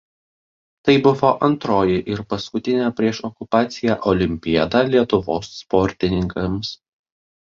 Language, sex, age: Lithuanian, male, 19-29